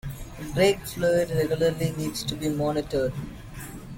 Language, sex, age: English, male, under 19